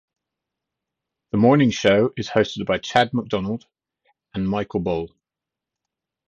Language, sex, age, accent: English, male, 40-49, England English